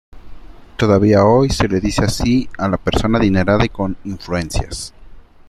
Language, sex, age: Spanish, male, 19-29